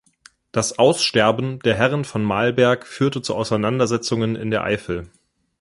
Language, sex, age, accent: German, male, 19-29, Deutschland Deutsch